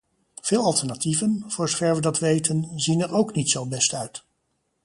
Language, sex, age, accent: Dutch, male, 50-59, Nederlands Nederlands